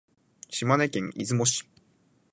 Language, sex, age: Japanese, male, 19-29